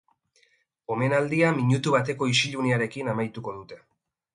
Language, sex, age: Basque, male, 19-29